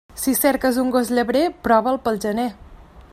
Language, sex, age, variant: Catalan, female, 30-39, Central